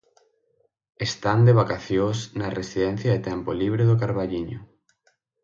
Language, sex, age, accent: Galician, male, 19-29, Central (gheada); Oriental (común en zona oriental); Normativo (estándar)